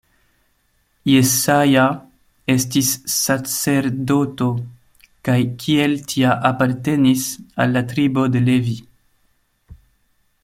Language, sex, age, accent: Esperanto, male, 19-29, Internacia